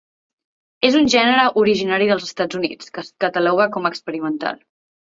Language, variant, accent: Catalan, Central, Barceloní